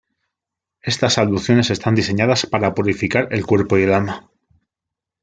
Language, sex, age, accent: Spanish, male, 30-39, España: Sur peninsular (Andalucia, Extremadura, Murcia)